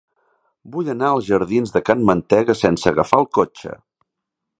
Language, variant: Catalan, Central